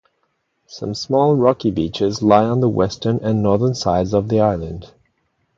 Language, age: English, 40-49